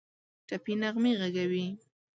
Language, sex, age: Pashto, female, 19-29